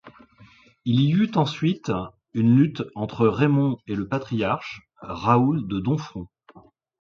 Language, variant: French, Français de métropole